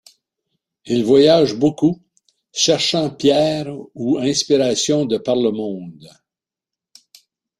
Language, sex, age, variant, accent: French, male, 70-79, Français d'Amérique du Nord, Français du Canada